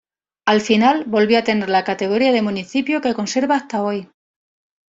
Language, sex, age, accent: Spanish, female, 40-49, España: Sur peninsular (Andalucia, Extremadura, Murcia)